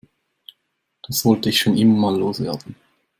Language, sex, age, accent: German, male, 19-29, Schweizerdeutsch